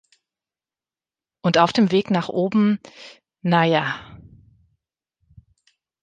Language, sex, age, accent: German, female, 30-39, Deutschland Deutsch